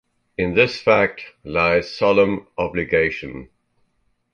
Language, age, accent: English, 60-69, Southern African (South Africa, Zimbabwe, Namibia)